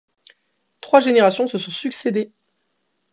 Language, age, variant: French, 19-29, Français de métropole